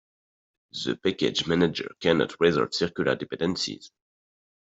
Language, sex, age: English, male, 30-39